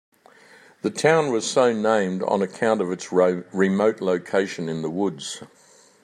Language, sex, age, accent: English, male, 70-79, Australian English